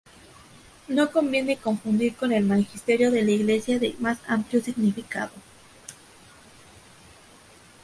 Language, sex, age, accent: Spanish, female, 19-29, México